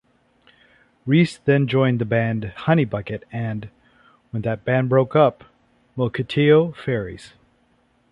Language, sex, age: English, male, 30-39